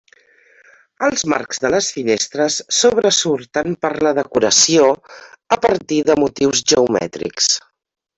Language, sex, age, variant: Catalan, female, 40-49, Central